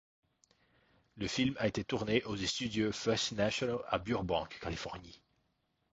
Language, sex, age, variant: French, male, 19-29, Français de métropole